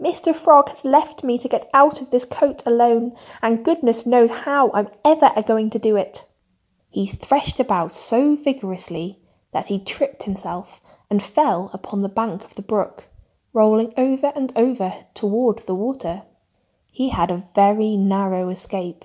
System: none